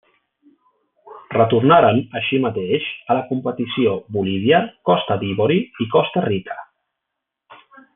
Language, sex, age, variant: Catalan, male, 40-49, Central